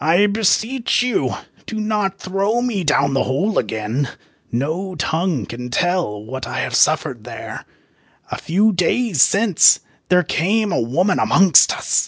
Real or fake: real